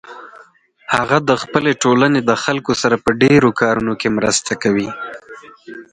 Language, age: Pashto, 19-29